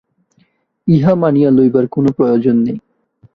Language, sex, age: Bengali, male, 19-29